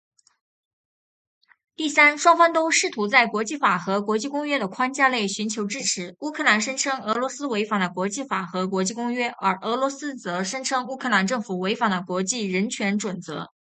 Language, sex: Chinese, female